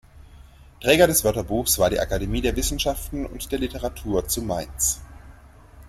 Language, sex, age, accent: German, male, 30-39, Deutschland Deutsch